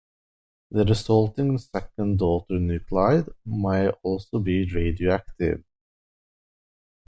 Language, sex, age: English, male, 19-29